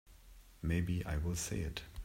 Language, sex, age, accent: English, male, 40-49, United States English